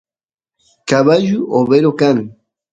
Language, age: Santiago del Estero Quichua, 30-39